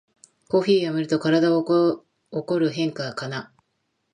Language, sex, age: Japanese, female, 50-59